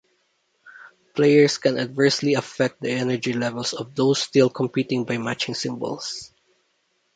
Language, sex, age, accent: English, male, 30-39, Filipino